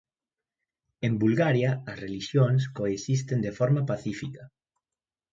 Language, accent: Galician, Central (gheada)